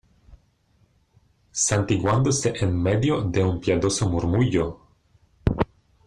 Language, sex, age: Spanish, male, 30-39